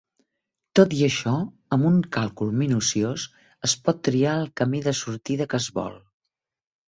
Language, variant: Catalan, Central